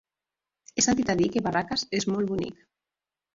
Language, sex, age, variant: Catalan, female, 50-59, Central